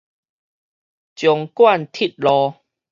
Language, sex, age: Min Nan Chinese, male, 19-29